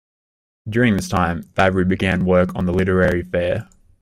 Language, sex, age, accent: English, male, 19-29, Australian English